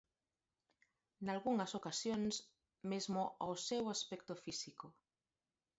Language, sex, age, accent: Galician, female, 50-59, Normativo (estándar)